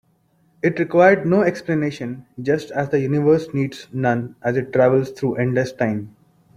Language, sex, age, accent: English, male, 19-29, India and South Asia (India, Pakistan, Sri Lanka)